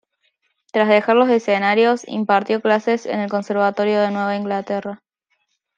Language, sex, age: Spanish, female, 19-29